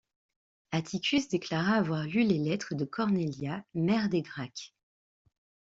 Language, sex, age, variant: French, female, 30-39, Français de métropole